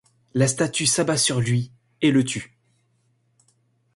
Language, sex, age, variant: French, male, 19-29, Français de métropole